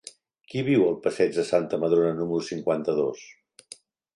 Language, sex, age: Catalan, male, 60-69